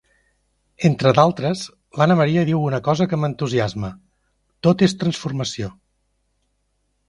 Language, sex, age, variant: Catalan, male, 50-59, Central